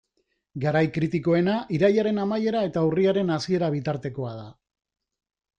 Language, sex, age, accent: Basque, male, 40-49, Mendebalekoa (Araba, Bizkaia, Gipuzkoako mendebaleko herri batzuk)